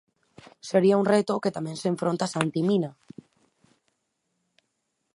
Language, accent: Galician, Normativo (estándar)